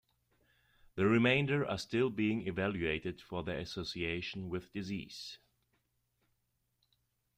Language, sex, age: English, male, 30-39